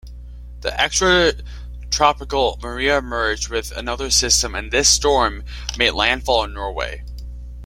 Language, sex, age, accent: English, male, under 19, United States English